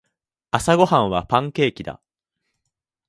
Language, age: Japanese, 19-29